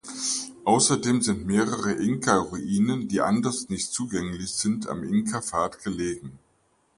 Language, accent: German, Deutschland Deutsch